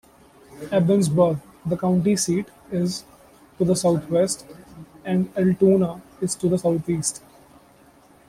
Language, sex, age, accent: English, male, 19-29, India and South Asia (India, Pakistan, Sri Lanka)